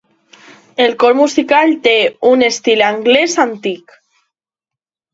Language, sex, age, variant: Catalan, female, under 19, Alacantí